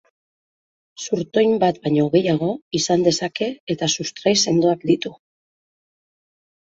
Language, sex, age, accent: Basque, female, 50-59, Mendebalekoa (Araba, Bizkaia, Gipuzkoako mendebaleko herri batzuk)